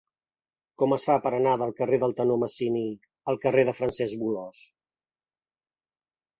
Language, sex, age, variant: Catalan, male, 40-49, Central